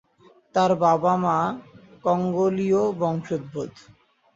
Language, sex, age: Bengali, male, 19-29